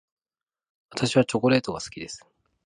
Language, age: Japanese, 30-39